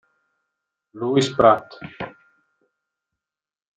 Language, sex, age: Italian, male, 50-59